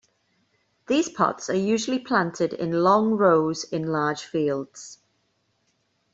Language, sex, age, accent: English, female, 40-49, Welsh English